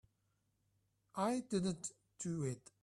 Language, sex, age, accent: English, male, 30-39, Hong Kong English